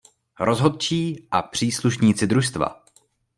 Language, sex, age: Czech, male, 19-29